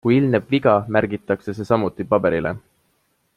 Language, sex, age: Estonian, male, 19-29